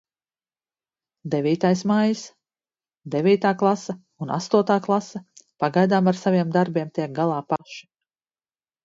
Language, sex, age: Latvian, female, 40-49